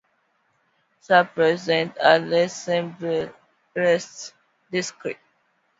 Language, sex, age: French, female, 19-29